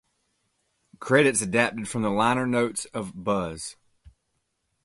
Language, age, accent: English, 30-39, United States English